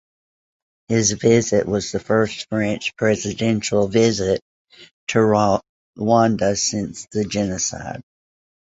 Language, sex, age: English, female, 60-69